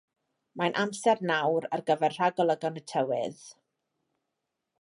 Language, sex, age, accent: Welsh, female, 30-39, Y Deyrnas Unedig Cymraeg